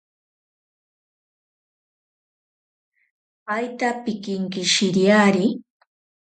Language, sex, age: Ashéninka Perené, female, 40-49